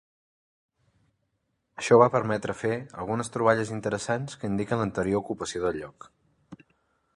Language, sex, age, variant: Catalan, male, 30-39, Central